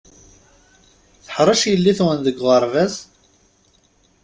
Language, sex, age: Kabyle, male, 30-39